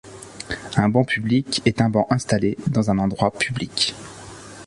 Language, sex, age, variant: French, male, 30-39, Français de métropole